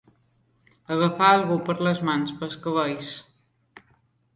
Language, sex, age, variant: Catalan, female, 19-29, Balear